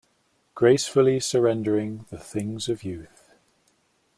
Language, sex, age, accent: English, male, 40-49, England English